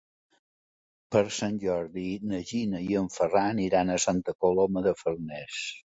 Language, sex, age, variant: Catalan, male, 60-69, Balear